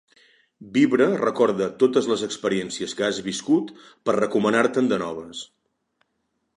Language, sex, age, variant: Catalan, male, 40-49, Nord-Occidental